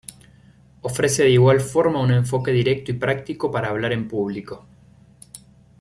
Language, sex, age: Spanish, male, 30-39